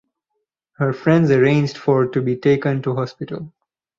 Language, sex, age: English, male, 19-29